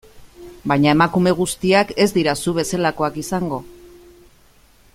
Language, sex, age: Basque, female, 50-59